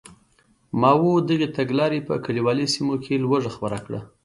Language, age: Pashto, 30-39